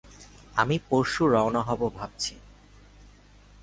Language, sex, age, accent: Bengali, male, 19-29, শুদ্ধ